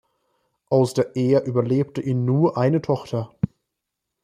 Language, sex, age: German, male, 19-29